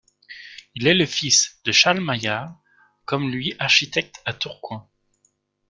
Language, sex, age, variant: French, male, 19-29, Français de métropole